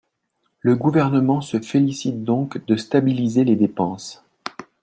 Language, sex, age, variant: French, male, 40-49, Français de métropole